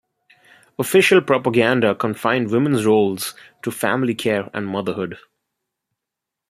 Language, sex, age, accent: English, male, 19-29, India and South Asia (India, Pakistan, Sri Lanka)